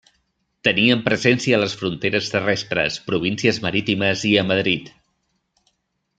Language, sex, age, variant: Catalan, male, 30-39, Nord-Occidental